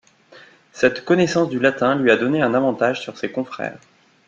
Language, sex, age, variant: French, male, 30-39, Français de métropole